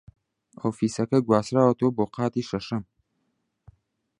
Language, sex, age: Central Kurdish, male, 19-29